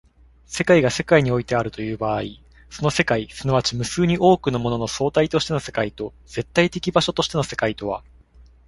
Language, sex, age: Japanese, male, 19-29